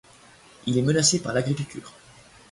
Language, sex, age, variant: French, male, 19-29, Français de métropole